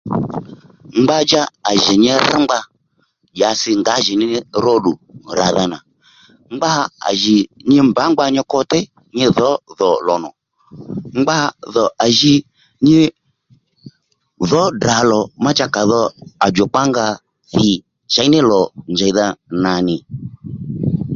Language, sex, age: Lendu, male, 60-69